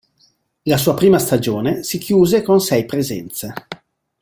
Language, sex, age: Italian, male, 50-59